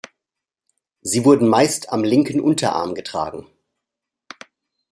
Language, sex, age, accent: German, male, 50-59, Deutschland Deutsch